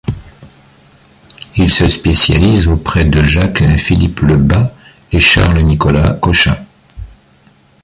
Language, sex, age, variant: French, male, 50-59, Français de métropole